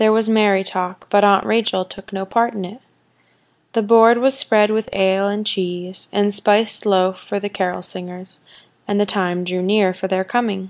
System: none